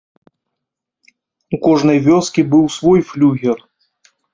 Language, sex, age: Belarusian, male, 40-49